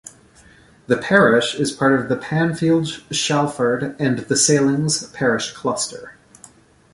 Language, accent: English, United States English